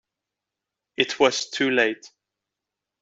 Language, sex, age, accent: English, male, 19-29, England English